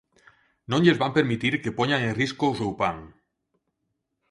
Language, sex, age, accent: Galician, male, 40-49, Normativo (estándar); Neofalante